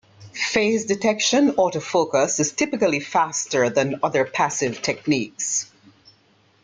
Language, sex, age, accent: English, female, 60-69, West Indies and Bermuda (Bahamas, Bermuda, Jamaica, Trinidad)